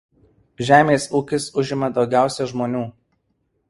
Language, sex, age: Lithuanian, male, 19-29